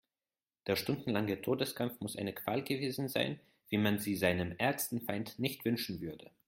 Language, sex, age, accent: German, male, 19-29, Österreichisches Deutsch